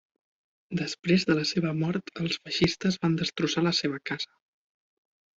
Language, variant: Catalan, Central